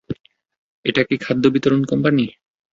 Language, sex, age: Bengali, male, 19-29